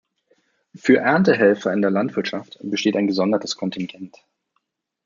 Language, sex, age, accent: German, male, 30-39, Deutschland Deutsch